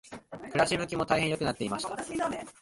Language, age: Japanese, 19-29